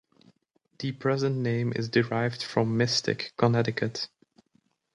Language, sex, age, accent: English, male, 19-29, England English